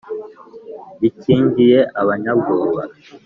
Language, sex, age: Kinyarwanda, male, under 19